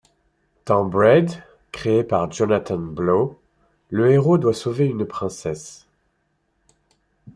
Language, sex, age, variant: French, male, 40-49, Français de métropole